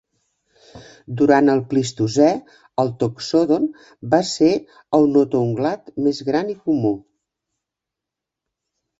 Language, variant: Catalan, Central